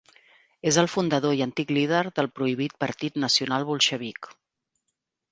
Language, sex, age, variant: Catalan, female, 40-49, Central